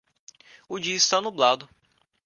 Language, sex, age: Portuguese, male, under 19